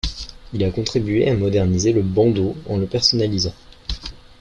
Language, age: French, under 19